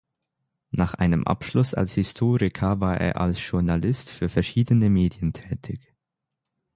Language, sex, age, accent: German, male, 19-29, Deutschland Deutsch; Schweizerdeutsch